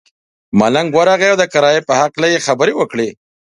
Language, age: Pashto, 30-39